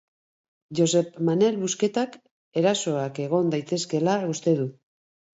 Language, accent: Basque, Mendebalekoa (Araba, Bizkaia, Gipuzkoako mendebaleko herri batzuk)